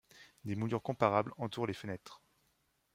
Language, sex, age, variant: French, male, 30-39, Français de métropole